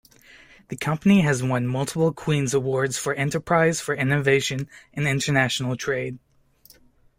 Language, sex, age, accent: English, male, 19-29, United States English